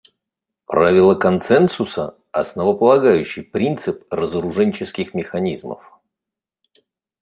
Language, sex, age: Russian, male, 40-49